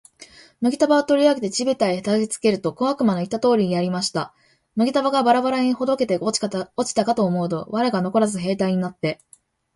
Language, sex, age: Japanese, female, 19-29